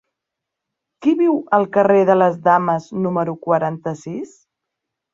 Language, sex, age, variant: Catalan, female, 30-39, Central